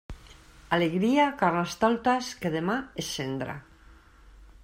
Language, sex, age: Catalan, female, 40-49